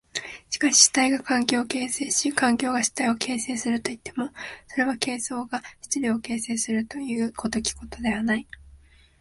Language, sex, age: Japanese, female, 19-29